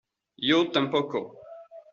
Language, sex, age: Spanish, male, 30-39